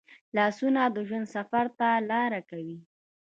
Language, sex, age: Pashto, female, 19-29